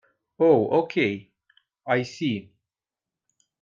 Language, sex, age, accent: English, male, 30-39, United States English